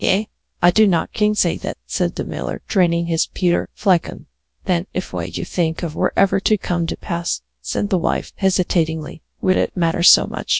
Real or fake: fake